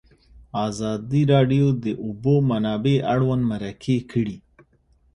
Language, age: Pashto, 30-39